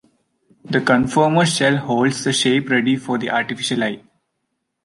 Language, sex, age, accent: English, male, 19-29, India and South Asia (India, Pakistan, Sri Lanka)